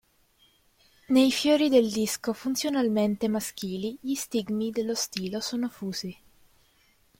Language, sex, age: Italian, female, 19-29